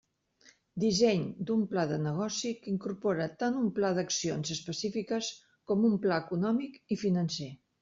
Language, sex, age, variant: Catalan, female, 50-59, Central